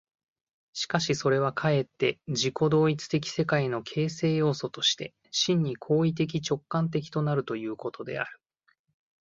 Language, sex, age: Japanese, male, 30-39